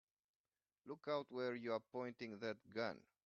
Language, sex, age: English, male, 50-59